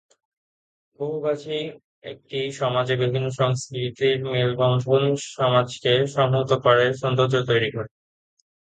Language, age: Bengali, 19-29